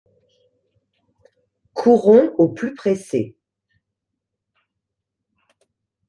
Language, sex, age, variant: French, female, 50-59, Français de métropole